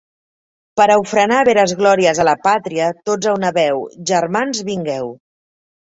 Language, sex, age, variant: Catalan, female, 40-49, Central